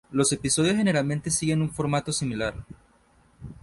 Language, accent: Spanish, Caribe: Cuba, Venezuela, Puerto Rico, República Dominicana, Panamá, Colombia caribeña, México caribeño, Costa del golfo de México